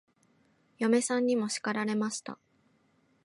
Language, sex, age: Japanese, female, 19-29